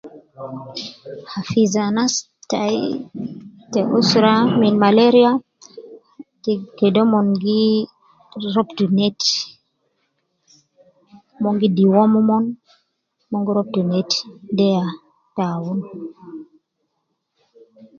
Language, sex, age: Nubi, female, 30-39